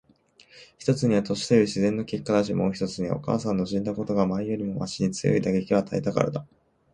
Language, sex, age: Japanese, male, 19-29